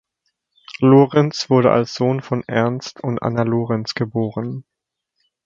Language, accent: German, Deutschland Deutsch